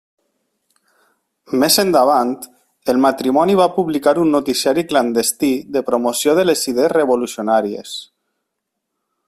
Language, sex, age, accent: Catalan, male, 30-39, valencià